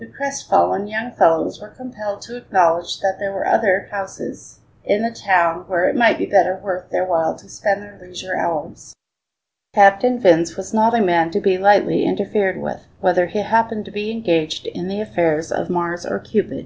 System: none